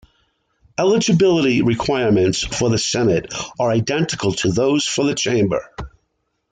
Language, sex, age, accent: English, male, 50-59, United States English